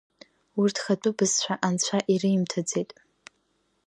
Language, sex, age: Abkhazian, female, under 19